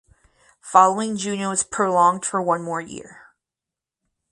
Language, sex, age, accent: English, female, 19-29, United States English